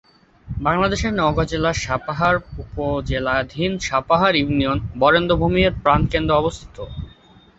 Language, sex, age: Bengali, male, under 19